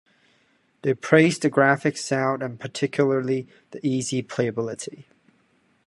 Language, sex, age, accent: English, male, 19-29, United States English